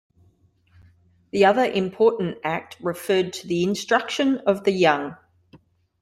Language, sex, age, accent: English, female, 40-49, Australian English